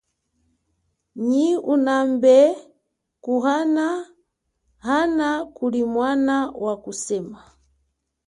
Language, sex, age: Chokwe, female, 30-39